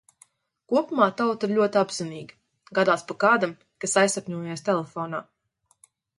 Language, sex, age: Latvian, female, 30-39